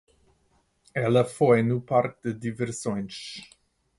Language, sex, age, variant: Portuguese, male, 40-49, Portuguese (Portugal)